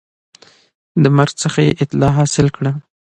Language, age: Pashto, 19-29